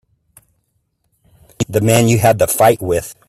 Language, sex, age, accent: English, male, 50-59, United States English